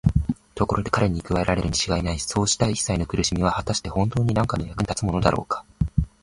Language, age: Japanese, 19-29